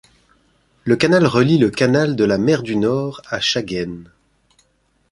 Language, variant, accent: French, Français d'Europe, Français de Suisse